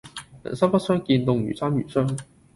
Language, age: Cantonese, 19-29